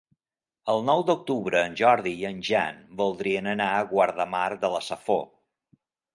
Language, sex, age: Catalan, male, 50-59